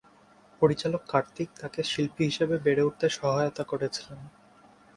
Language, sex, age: Bengali, male, 19-29